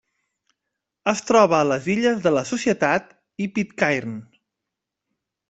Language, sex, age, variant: Catalan, male, 30-39, Central